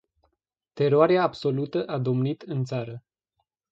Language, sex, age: Romanian, male, 19-29